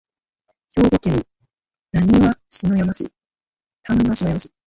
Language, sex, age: Japanese, female, 19-29